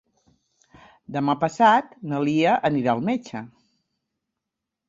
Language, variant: Catalan, Central